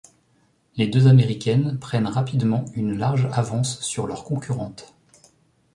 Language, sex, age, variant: French, male, 40-49, Français de métropole